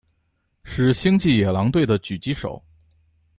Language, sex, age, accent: Chinese, male, 19-29, 出生地：河北省